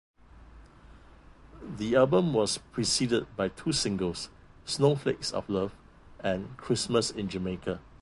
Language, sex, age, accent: English, male, 50-59, Singaporean English